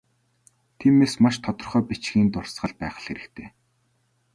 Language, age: Mongolian, 19-29